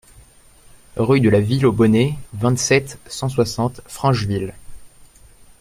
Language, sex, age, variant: French, male, 19-29, Français de métropole